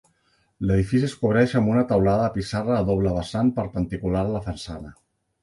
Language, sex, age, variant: Catalan, male, 50-59, Central